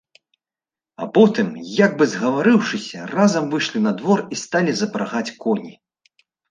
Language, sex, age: Belarusian, male, 19-29